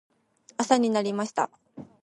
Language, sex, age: Japanese, female, 19-29